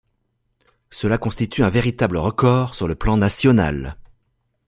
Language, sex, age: French, male, 40-49